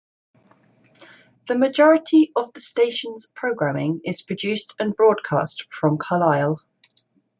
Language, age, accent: English, 30-39, England English